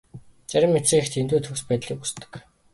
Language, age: Mongolian, 19-29